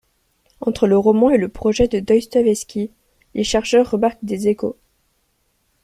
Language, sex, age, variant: French, female, under 19, Français de métropole